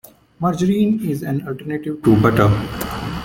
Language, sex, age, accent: English, male, 30-39, India and South Asia (India, Pakistan, Sri Lanka)